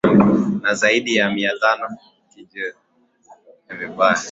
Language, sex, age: Swahili, male, 19-29